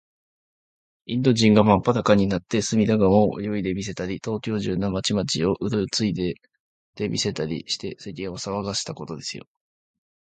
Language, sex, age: Japanese, male, 19-29